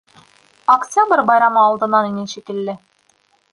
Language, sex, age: Bashkir, female, 19-29